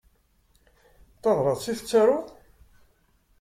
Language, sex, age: Kabyle, male, 50-59